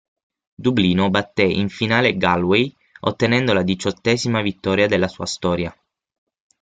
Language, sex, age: Italian, male, 19-29